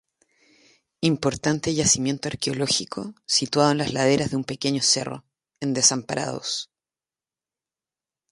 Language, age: Spanish, 40-49